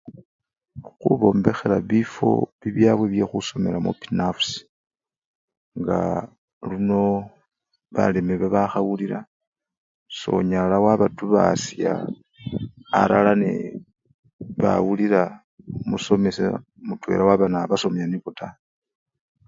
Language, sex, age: Luyia, male, 40-49